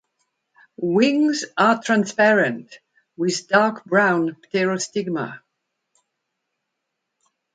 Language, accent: English, French